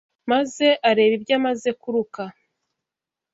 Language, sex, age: Kinyarwanda, female, 19-29